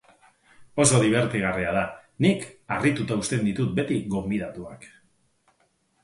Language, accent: Basque, Mendebalekoa (Araba, Bizkaia, Gipuzkoako mendebaleko herri batzuk)